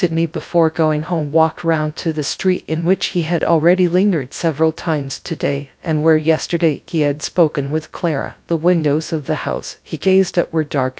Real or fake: fake